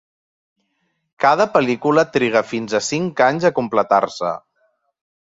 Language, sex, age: Catalan, male, 40-49